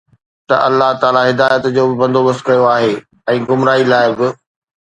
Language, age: Sindhi, 40-49